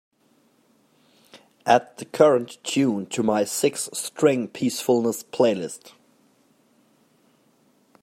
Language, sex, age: English, male, 30-39